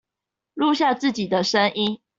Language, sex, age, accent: Chinese, female, 19-29, 出生地：臺北市